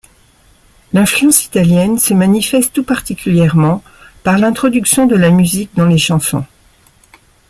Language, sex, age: French, male, 60-69